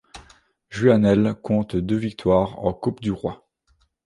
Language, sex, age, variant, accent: French, male, 30-39, Français d'Europe, Français de Belgique